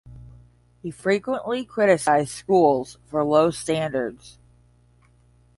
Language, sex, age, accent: English, female, 40-49, United States English; Midwestern